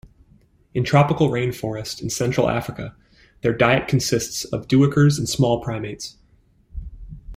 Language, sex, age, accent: English, male, 19-29, United States English